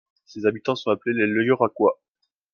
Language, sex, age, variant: French, male, 30-39, Français de métropole